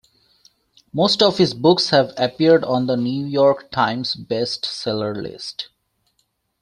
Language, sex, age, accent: English, male, 19-29, England English